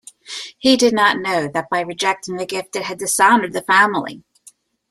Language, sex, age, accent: English, female, 40-49, United States English